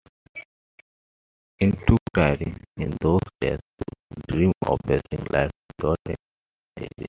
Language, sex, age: English, male, 19-29